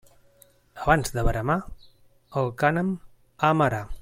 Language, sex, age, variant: Catalan, male, 40-49, Central